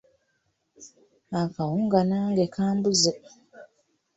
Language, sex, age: Ganda, female, 19-29